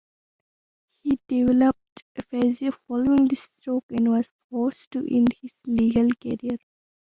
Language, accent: English, India and South Asia (India, Pakistan, Sri Lanka)